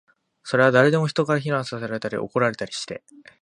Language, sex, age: Japanese, male, 19-29